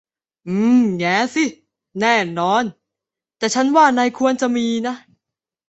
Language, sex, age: Thai, female, under 19